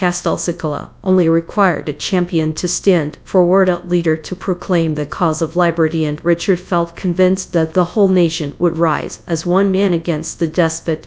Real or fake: fake